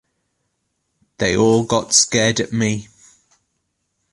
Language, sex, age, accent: English, male, 30-39, England English